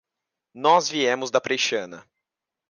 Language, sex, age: Portuguese, male, 19-29